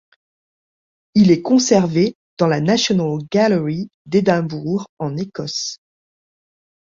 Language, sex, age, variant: French, female, 40-49, Français de métropole